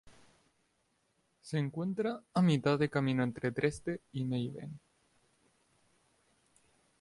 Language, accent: Spanish, España: Islas Canarias